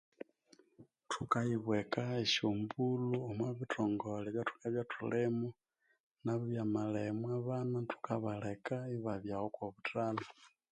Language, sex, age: Konzo, male, 19-29